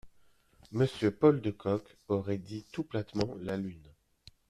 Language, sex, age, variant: French, male, 30-39, Français de métropole